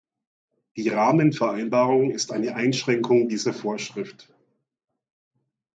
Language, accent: German, Deutschland Deutsch